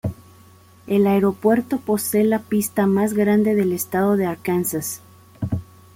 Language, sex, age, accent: Spanish, female, 30-39, México